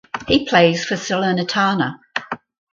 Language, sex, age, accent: English, female, 60-69, Australian English